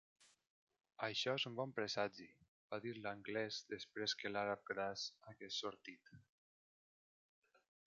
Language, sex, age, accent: Catalan, male, 19-29, valencià